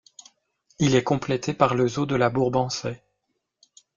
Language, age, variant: French, 40-49, Français de métropole